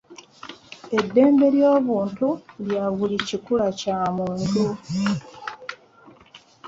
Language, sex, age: Ganda, female, 30-39